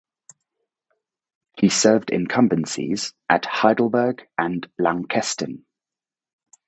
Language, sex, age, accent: English, male, 30-39, United States English